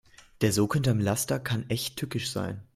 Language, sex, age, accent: German, male, 19-29, Deutschland Deutsch